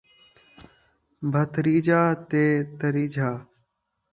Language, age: Saraiki, under 19